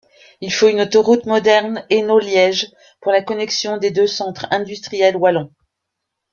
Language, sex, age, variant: French, female, 50-59, Français de métropole